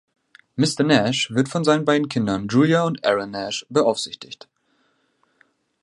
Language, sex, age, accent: German, male, 19-29, Deutschland Deutsch